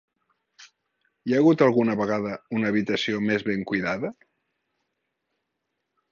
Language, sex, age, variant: Catalan, male, 40-49, Central